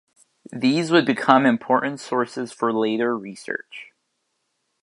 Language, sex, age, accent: English, male, 19-29, United States English